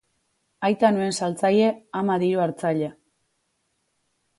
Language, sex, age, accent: Basque, female, 19-29, Mendebalekoa (Araba, Bizkaia, Gipuzkoako mendebaleko herri batzuk)